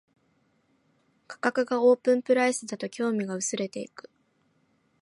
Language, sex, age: Japanese, female, 19-29